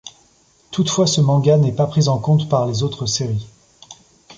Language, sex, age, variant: French, male, 30-39, Français de métropole